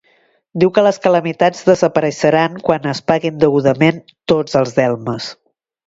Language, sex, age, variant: Catalan, female, 50-59, Septentrional